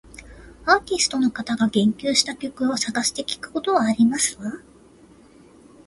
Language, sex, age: Japanese, female, 30-39